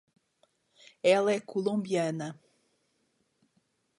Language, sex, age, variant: Portuguese, female, 40-49, Portuguese (Portugal)